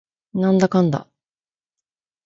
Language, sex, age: Japanese, female, 30-39